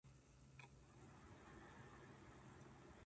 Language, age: Japanese, 19-29